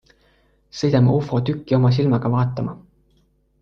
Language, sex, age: Estonian, male, 19-29